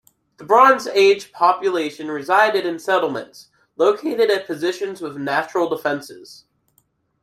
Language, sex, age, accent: English, male, under 19, United States English